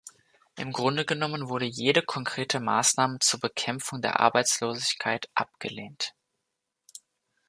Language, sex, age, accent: German, male, 19-29, Deutschland Deutsch